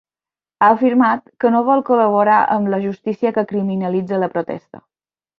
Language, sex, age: Catalan, female, 30-39